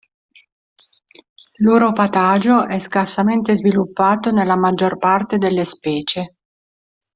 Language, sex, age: Italian, female, 50-59